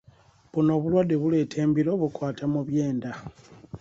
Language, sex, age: Ganda, male, 30-39